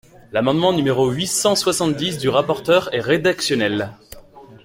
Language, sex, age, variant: French, male, 19-29, Français de métropole